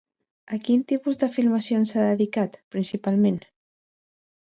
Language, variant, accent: Catalan, Central, central